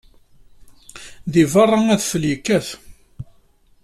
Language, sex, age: Kabyle, male, 40-49